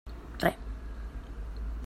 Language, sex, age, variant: Catalan, female, 40-49, Central